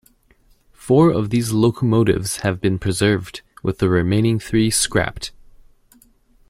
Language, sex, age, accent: English, male, 19-29, Canadian English